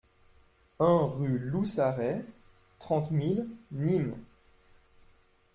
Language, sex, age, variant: French, male, 19-29, Français de métropole